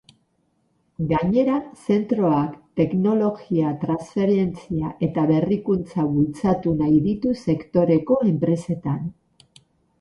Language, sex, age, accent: Basque, female, 50-59, Mendebalekoa (Araba, Bizkaia, Gipuzkoako mendebaleko herri batzuk)